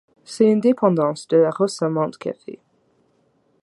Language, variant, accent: French, Français d'Amérique du Nord, Français du Canada